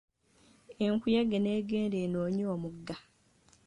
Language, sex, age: Ganda, male, 19-29